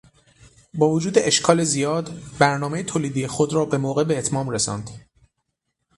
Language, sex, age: Persian, male, 30-39